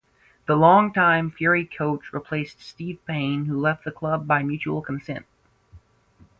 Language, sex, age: English, female, 19-29